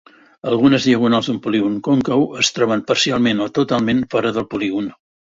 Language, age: Catalan, 70-79